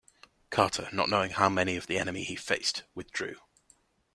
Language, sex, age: English, male, 19-29